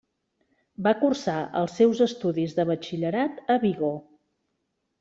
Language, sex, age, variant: Catalan, female, 40-49, Central